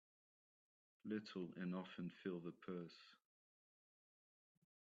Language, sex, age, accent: English, male, 19-29, Australian English